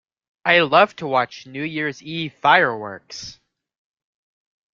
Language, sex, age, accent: English, male, under 19, United States English